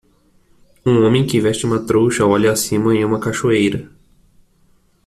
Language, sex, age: Portuguese, male, 19-29